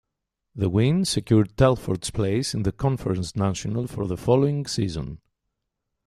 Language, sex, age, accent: English, male, 40-49, Canadian English